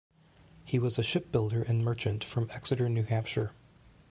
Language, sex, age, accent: English, male, 40-49, Canadian English